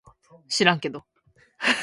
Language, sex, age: Japanese, female, 19-29